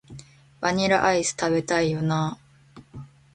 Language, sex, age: Japanese, female, 19-29